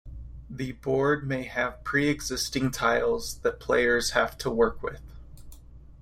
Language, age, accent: English, 30-39, United States English